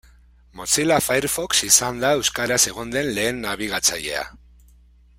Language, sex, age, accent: Basque, male, 30-39, Mendebalekoa (Araba, Bizkaia, Gipuzkoako mendebaleko herri batzuk)